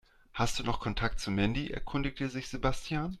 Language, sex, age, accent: German, male, 40-49, Deutschland Deutsch